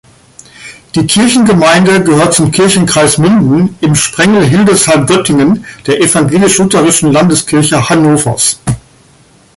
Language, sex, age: German, male, 50-59